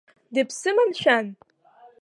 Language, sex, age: Abkhazian, female, under 19